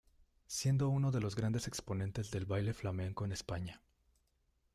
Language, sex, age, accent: Spanish, male, 19-29, México